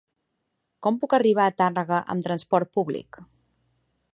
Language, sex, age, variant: Catalan, female, 19-29, Central